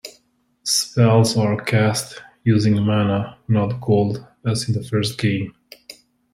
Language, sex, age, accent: English, male, 30-39, United States English